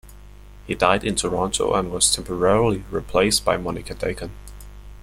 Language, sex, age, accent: English, male, under 19, United States English